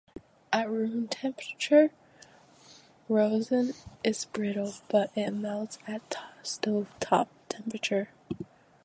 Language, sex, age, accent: English, female, under 19, United States English